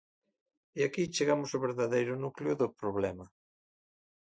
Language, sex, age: Galician, male, 50-59